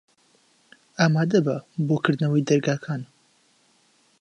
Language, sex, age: Central Kurdish, male, 19-29